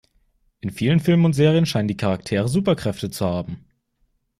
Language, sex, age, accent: German, male, under 19, Deutschland Deutsch